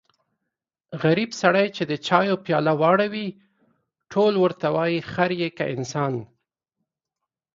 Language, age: Pashto, 30-39